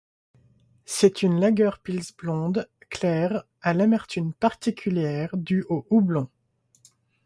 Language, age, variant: French, 19-29, Français de métropole